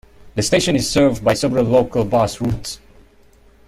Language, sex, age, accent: English, male, 19-29, Malaysian English